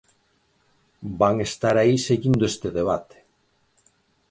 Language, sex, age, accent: Galician, male, 50-59, Oriental (común en zona oriental)